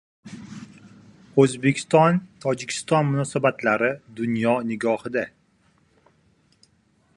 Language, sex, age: Uzbek, male, 30-39